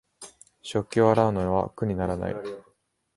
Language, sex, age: Japanese, male, 19-29